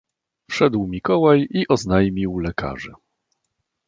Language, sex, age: Polish, male, 50-59